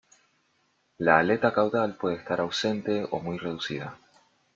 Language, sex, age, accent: Spanish, male, 19-29, Rioplatense: Argentina, Uruguay, este de Bolivia, Paraguay